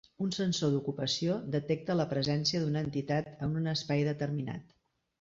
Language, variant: Catalan, Central